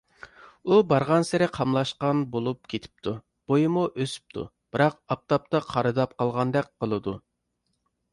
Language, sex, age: Uyghur, male, 30-39